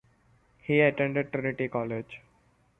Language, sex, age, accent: English, male, under 19, India and South Asia (India, Pakistan, Sri Lanka)